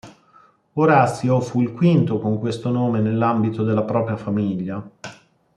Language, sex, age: Italian, male, 40-49